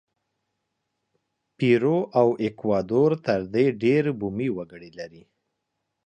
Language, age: Pashto, 30-39